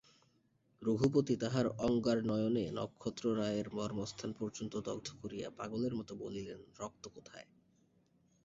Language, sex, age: Bengali, male, 19-29